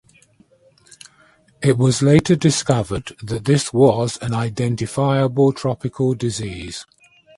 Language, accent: English, England English